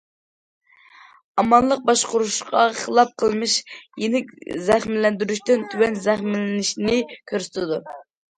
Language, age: Uyghur, 19-29